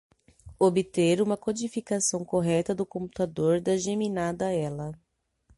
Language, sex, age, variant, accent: Portuguese, female, 30-39, Portuguese (Brasil), Paulista